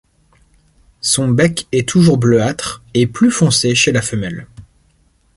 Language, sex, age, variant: French, male, 30-39, Français de métropole